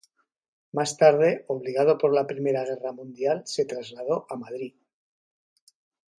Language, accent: Spanish, España: Norte peninsular (Asturias, Castilla y León, Cantabria, País Vasco, Navarra, Aragón, La Rioja, Guadalajara, Cuenca)